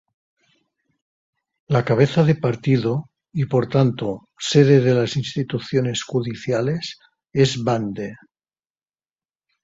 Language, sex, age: Spanish, male, 60-69